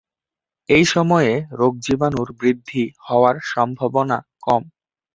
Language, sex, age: Bengali, male, under 19